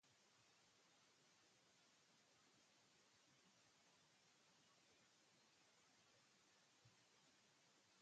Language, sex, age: Spanish, male, under 19